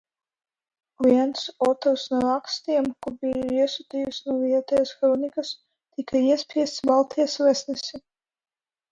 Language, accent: Latvian, Krievu